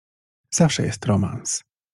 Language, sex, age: Polish, male, 40-49